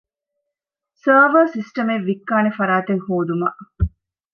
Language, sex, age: Divehi, female, 30-39